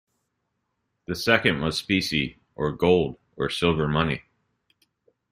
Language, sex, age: English, male, 30-39